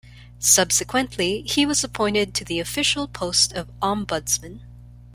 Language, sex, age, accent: English, female, 19-29, Filipino